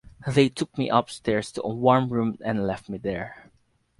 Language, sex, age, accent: English, male, 19-29, Filipino